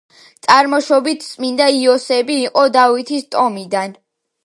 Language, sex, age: Georgian, female, under 19